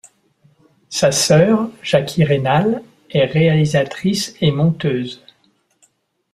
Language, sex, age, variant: French, male, 70-79, Français de métropole